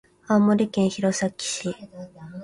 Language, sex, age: Japanese, female, 19-29